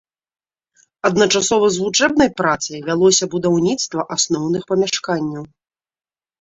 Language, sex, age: Belarusian, female, 30-39